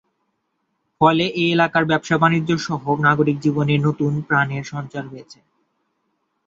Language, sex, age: Bengali, male, 19-29